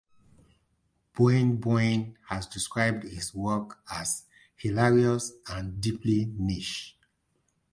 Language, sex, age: English, male, 40-49